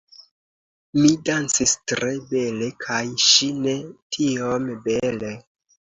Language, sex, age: Esperanto, male, 19-29